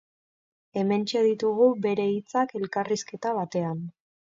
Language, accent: Basque, Mendebalekoa (Araba, Bizkaia, Gipuzkoako mendebaleko herri batzuk)